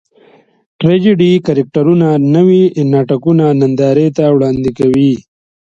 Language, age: Pashto, 30-39